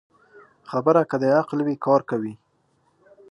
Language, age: Pashto, 19-29